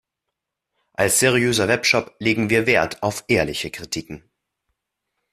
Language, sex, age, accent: German, male, under 19, Deutschland Deutsch